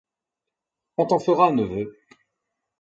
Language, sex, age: French, male, 30-39